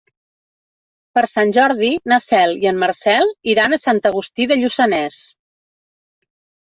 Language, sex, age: Catalan, female, 50-59